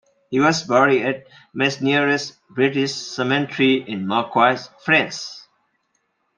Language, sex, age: English, male, 40-49